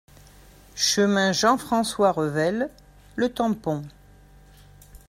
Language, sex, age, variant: French, female, 60-69, Français de métropole